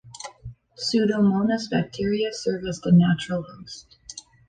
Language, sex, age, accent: English, female, 19-29, Canadian English